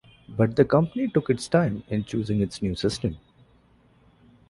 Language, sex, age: English, male, 19-29